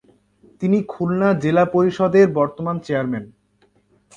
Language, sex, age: Bengali, male, under 19